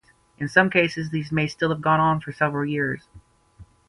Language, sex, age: English, female, 19-29